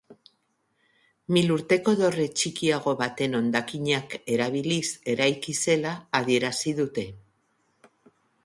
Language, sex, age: Basque, female, 50-59